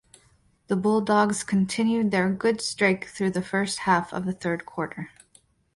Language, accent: English, United States English